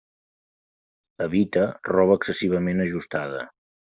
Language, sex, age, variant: Catalan, male, 30-39, Central